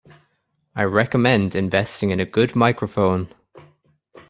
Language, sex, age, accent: English, male, 19-29, Irish English